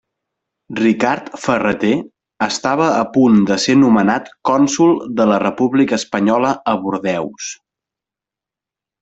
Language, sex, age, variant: Catalan, male, 19-29, Central